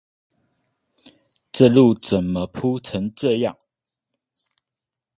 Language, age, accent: Chinese, 30-39, 出生地：宜蘭縣